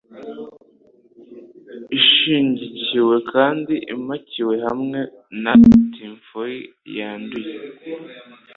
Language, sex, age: Kinyarwanda, male, under 19